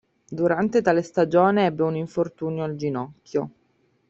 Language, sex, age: Italian, female, 30-39